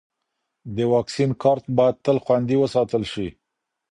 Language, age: Pashto, 50-59